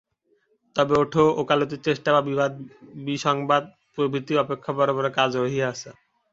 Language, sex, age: Bengali, male, 19-29